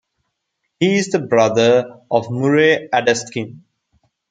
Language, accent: English, India and South Asia (India, Pakistan, Sri Lanka)